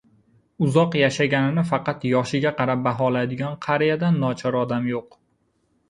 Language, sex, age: Uzbek, male, 19-29